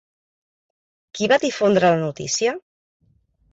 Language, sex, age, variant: Catalan, female, 40-49, Central